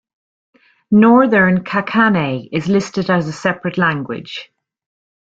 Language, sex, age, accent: English, female, 40-49, Irish English